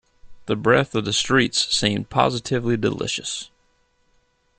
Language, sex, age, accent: English, male, 40-49, United States English